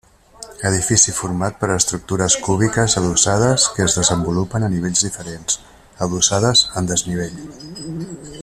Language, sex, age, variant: Catalan, male, 50-59, Central